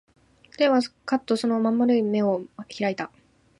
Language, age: Japanese, 19-29